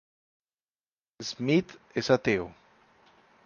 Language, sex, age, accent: Spanish, male, 30-39, Andino-Pacífico: Colombia, Perú, Ecuador, oeste de Bolivia y Venezuela andina